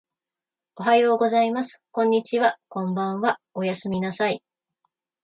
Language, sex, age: Japanese, female, 40-49